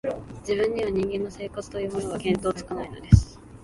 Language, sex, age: Japanese, female, 19-29